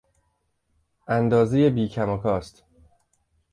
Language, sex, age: Persian, male, 40-49